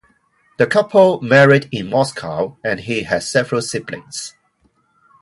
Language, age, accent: English, 30-39, Hong Kong English